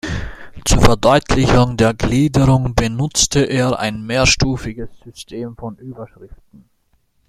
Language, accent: German, Österreichisches Deutsch